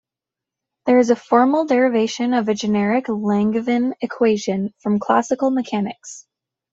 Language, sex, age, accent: English, female, 19-29, United States English